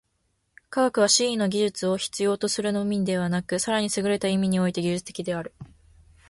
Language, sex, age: Japanese, female, 19-29